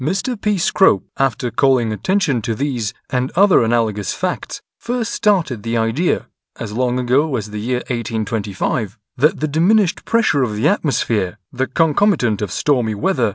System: none